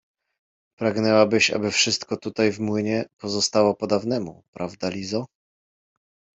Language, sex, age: Polish, male, 30-39